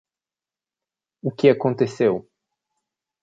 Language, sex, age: Portuguese, male, 19-29